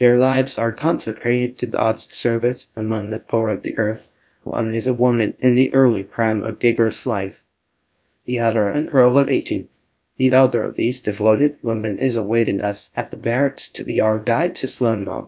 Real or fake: fake